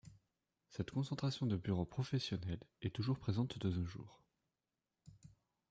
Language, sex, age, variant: French, male, 19-29, Français de métropole